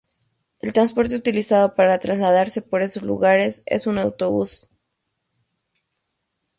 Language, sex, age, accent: Spanish, female, 30-39, México